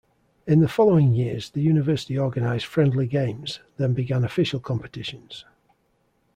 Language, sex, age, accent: English, male, 40-49, England English